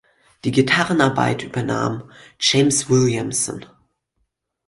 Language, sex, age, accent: German, male, under 19, Deutschland Deutsch